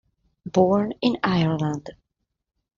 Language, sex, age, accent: English, female, 30-39, United States English